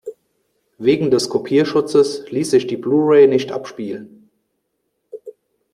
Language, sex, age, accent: German, male, 30-39, Deutschland Deutsch